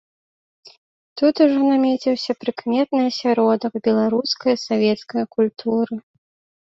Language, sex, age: Belarusian, female, 19-29